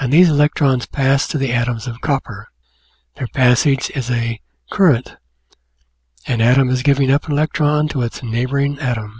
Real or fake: real